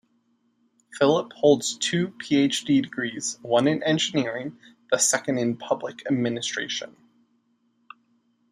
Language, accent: English, United States English